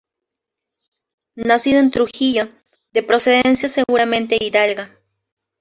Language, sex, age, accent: Spanish, female, 19-29, Andino-Pacífico: Colombia, Perú, Ecuador, oeste de Bolivia y Venezuela andina